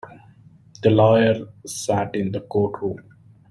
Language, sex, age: English, male, 30-39